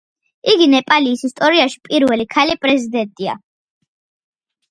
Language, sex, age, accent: Georgian, female, 40-49, ჩვეულებრივი